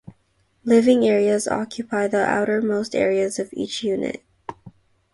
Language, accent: English, United States English; Filipino